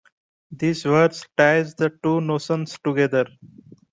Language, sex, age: English, male, 19-29